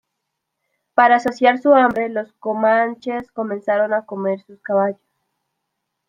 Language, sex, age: Spanish, female, 19-29